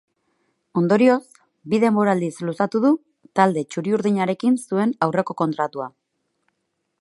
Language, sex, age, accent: Basque, female, 30-39, Erdialdekoa edo Nafarra (Gipuzkoa, Nafarroa)